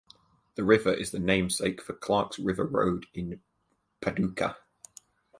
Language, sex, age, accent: English, male, under 19, England English